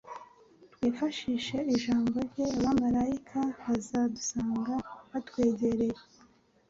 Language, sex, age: Kinyarwanda, male, 30-39